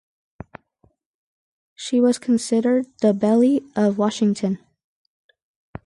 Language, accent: English, United States English